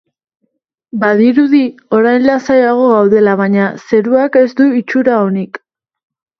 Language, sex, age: Basque, female, 19-29